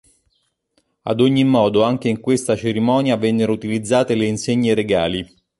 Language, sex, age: Italian, male, 40-49